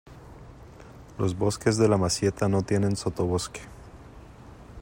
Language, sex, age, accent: Spanish, male, 30-39, América central